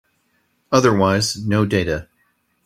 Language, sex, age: English, male, 30-39